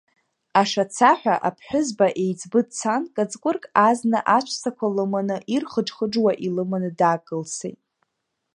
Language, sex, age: Abkhazian, female, under 19